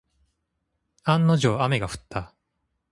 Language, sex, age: Japanese, male, 30-39